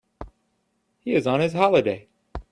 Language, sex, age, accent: English, male, 30-39, United States English